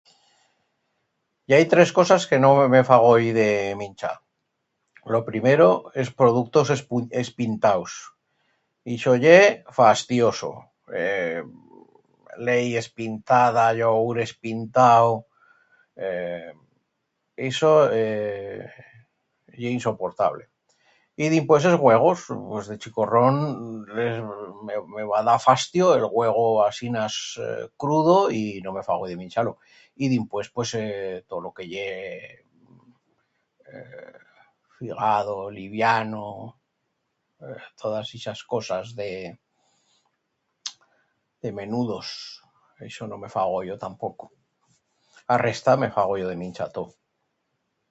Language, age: Aragonese, 60-69